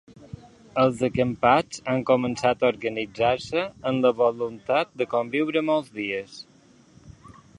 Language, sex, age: Catalan, male, 50-59